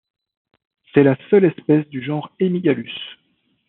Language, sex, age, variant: French, male, 30-39, Français de métropole